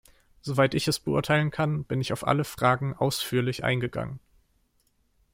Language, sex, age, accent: German, male, 19-29, Deutschland Deutsch